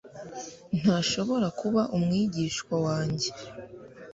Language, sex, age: Kinyarwanda, female, under 19